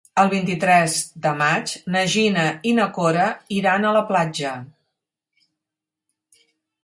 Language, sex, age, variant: Catalan, female, 50-59, Central